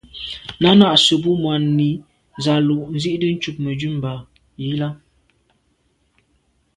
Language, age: Medumba, 30-39